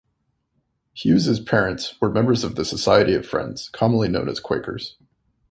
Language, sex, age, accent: English, male, 30-39, Canadian English